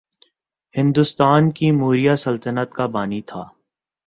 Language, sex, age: Urdu, male, 19-29